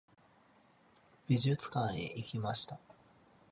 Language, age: Japanese, 30-39